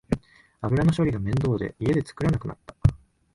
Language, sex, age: Japanese, male, 19-29